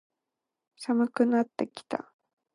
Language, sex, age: Japanese, female, 19-29